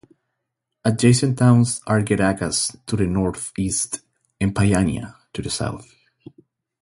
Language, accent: English, United States English